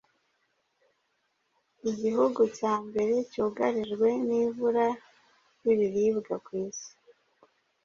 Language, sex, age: Kinyarwanda, female, 30-39